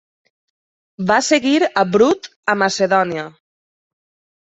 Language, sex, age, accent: Catalan, female, 30-39, valencià